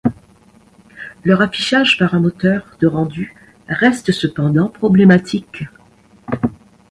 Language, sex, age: French, female, 60-69